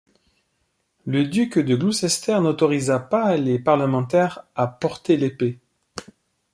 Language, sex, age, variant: French, male, 40-49, Français de métropole